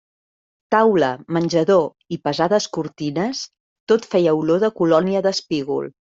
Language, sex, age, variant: Catalan, female, 40-49, Central